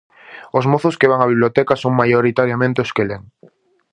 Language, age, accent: Galician, 19-29, Normativo (estándar)